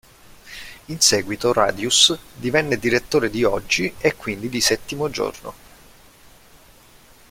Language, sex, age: Italian, male, 30-39